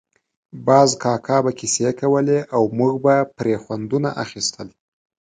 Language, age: Pashto, 19-29